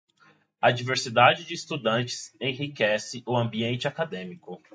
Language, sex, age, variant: Portuguese, male, 19-29, Portuguese (Brasil)